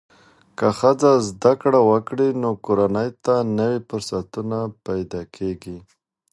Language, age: Pashto, 19-29